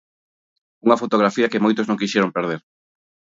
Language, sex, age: Galician, male, 30-39